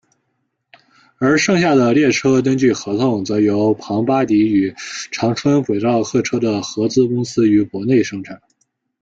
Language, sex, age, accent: Chinese, male, 19-29, 出生地：河南省